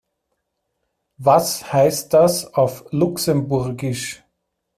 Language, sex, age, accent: German, male, 30-39, Österreichisches Deutsch